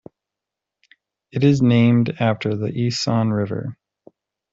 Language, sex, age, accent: English, male, 30-39, United States English